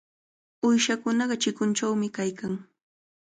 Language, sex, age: Cajatambo North Lima Quechua, female, 19-29